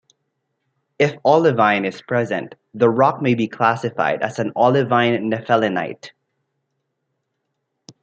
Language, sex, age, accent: English, male, 19-29, Filipino